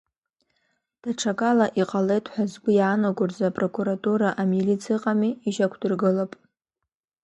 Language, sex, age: Abkhazian, female, under 19